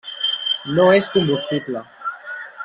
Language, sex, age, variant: Catalan, male, 19-29, Central